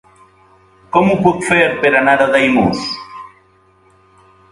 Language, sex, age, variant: Catalan, male, 40-49, Valencià meridional